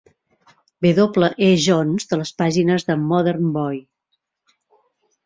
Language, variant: Catalan, Central